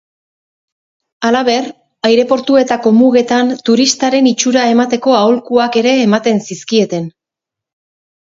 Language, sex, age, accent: Basque, female, 40-49, Erdialdekoa edo Nafarra (Gipuzkoa, Nafarroa)